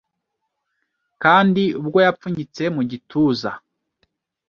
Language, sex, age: Kinyarwanda, male, 30-39